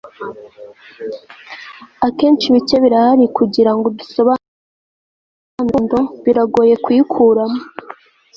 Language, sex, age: Kinyarwanda, female, 19-29